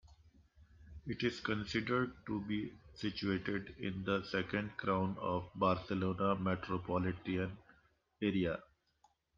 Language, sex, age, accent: English, male, 40-49, India and South Asia (India, Pakistan, Sri Lanka)